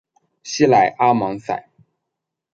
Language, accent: Chinese, 出生地：浙江省